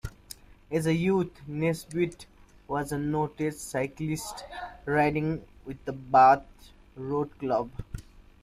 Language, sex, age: English, male, 19-29